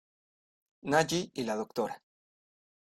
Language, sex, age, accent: Spanish, male, 19-29, México